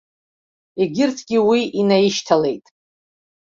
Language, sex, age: Abkhazian, female, 30-39